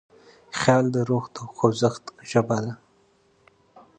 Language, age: Pashto, 19-29